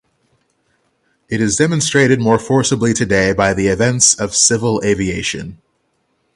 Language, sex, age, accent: English, male, 30-39, United States English; England English